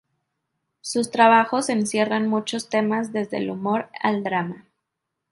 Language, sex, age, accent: Spanish, female, 19-29, México